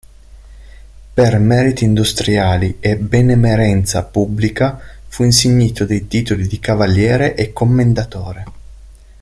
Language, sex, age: Italian, male, 30-39